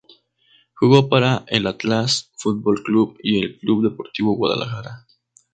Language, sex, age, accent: Spanish, male, 19-29, México